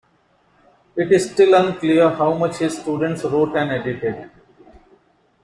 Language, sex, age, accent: English, male, 40-49, India and South Asia (India, Pakistan, Sri Lanka)